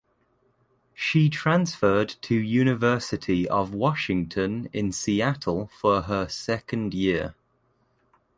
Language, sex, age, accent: English, male, 19-29, England English